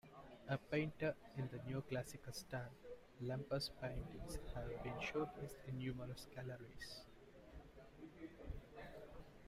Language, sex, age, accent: English, male, 19-29, India and South Asia (India, Pakistan, Sri Lanka)